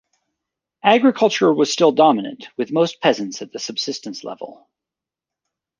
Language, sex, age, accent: English, male, 40-49, United States English